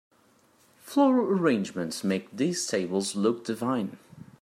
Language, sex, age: English, male, 30-39